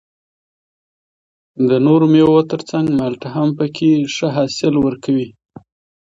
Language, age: Pashto, 30-39